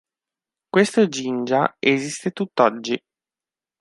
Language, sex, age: Italian, male, 19-29